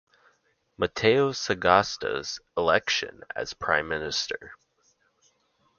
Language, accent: English, Canadian English